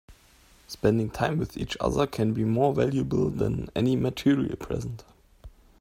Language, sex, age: English, male, 30-39